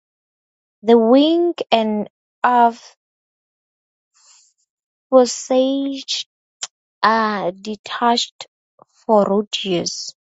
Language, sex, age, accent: English, female, 19-29, Southern African (South Africa, Zimbabwe, Namibia)